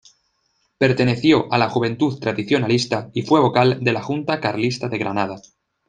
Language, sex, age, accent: Spanish, male, 19-29, España: Centro-Sur peninsular (Madrid, Toledo, Castilla-La Mancha)